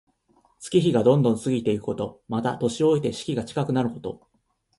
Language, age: Japanese, 19-29